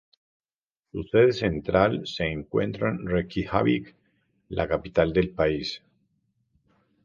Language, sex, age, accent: Spanish, male, 40-49, Andino-Pacífico: Colombia, Perú, Ecuador, oeste de Bolivia y Venezuela andina